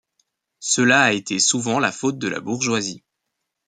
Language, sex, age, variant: French, male, 19-29, Français de métropole